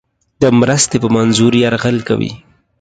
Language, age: Pashto, 30-39